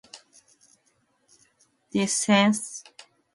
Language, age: English, 19-29